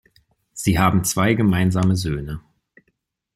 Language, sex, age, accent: German, male, 30-39, Deutschland Deutsch